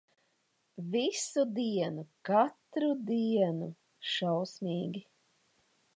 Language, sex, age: Latvian, male, under 19